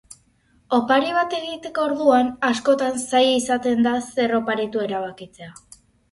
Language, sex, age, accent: Basque, female, 40-49, Erdialdekoa edo Nafarra (Gipuzkoa, Nafarroa)